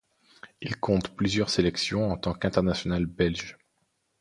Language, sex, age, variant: French, male, 19-29, Français de métropole